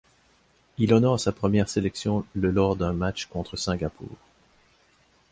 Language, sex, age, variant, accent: French, male, 30-39, Français d'Amérique du Nord, Français du Canada